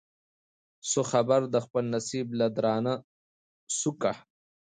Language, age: Pashto, 40-49